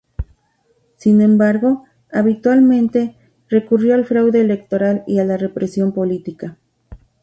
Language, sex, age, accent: Spanish, female, 40-49, México